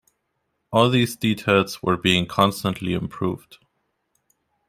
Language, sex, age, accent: English, male, 19-29, United States English